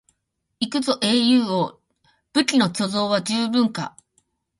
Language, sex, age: Japanese, female, 40-49